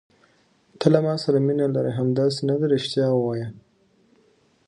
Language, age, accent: Pashto, 19-29, کندهاری لهجه